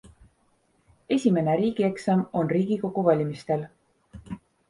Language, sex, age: Estonian, female, 19-29